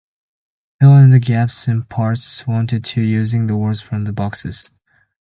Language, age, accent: English, under 19, United States English